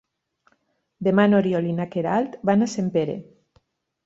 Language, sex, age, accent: Catalan, female, 50-59, valencià